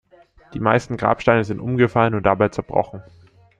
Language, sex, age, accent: German, male, under 19, Deutschland Deutsch